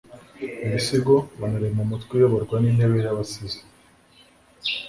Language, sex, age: Kinyarwanda, male, 19-29